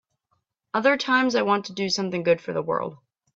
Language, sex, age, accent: English, female, 19-29, United States English